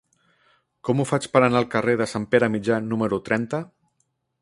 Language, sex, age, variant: Catalan, male, 30-39, Central